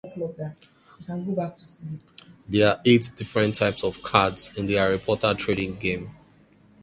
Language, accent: English, England English